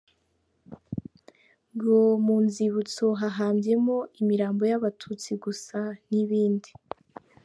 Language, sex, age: Kinyarwanda, female, 19-29